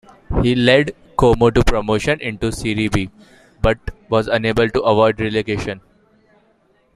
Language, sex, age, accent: English, male, 19-29, India and South Asia (India, Pakistan, Sri Lanka)